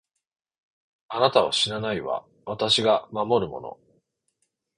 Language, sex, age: Japanese, male, 40-49